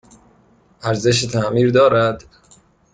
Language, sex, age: Persian, male, 19-29